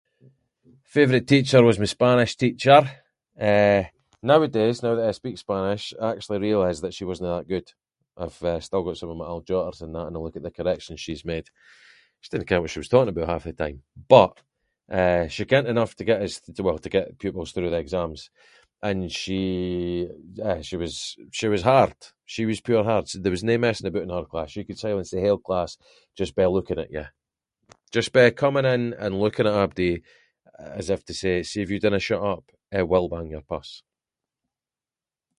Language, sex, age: Scots, male, 30-39